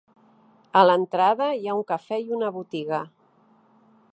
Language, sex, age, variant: Catalan, female, 50-59, Central